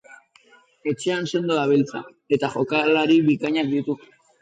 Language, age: Basque, under 19